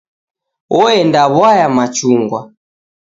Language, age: Taita, 19-29